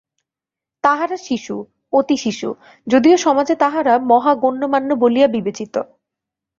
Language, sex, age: Bengali, female, 19-29